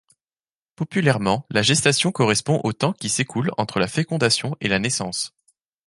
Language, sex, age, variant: French, male, 19-29, Français de métropole